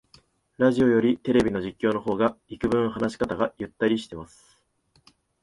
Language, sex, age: Japanese, male, 19-29